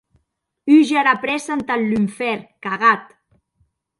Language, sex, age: Occitan, female, 40-49